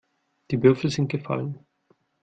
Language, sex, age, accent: German, male, 30-39, Deutschland Deutsch